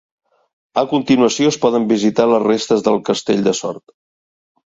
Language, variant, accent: Catalan, Central, central